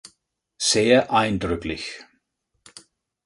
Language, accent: German, Deutschland Deutsch